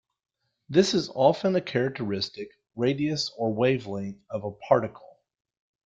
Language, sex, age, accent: English, male, 40-49, United States English